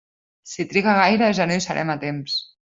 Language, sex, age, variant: Catalan, female, 30-39, Central